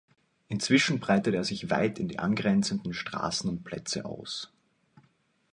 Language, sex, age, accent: German, male, 19-29, Österreichisches Deutsch